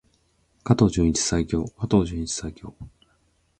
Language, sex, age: Japanese, male, 30-39